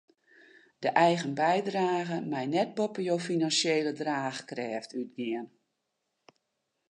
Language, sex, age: Western Frisian, female, 60-69